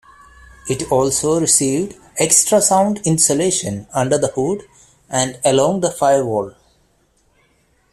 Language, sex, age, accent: English, male, 30-39, India and South Asia (India, Pakistan, Sri Lanka)